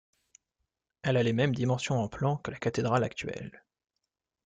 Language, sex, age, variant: French, male, 19-29, Français de métropole